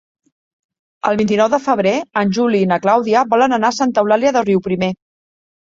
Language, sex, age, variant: Catalan, female, 40-49, Central